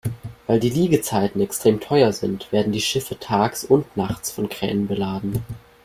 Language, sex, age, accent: German, male, under 19, Deutschland Deutsch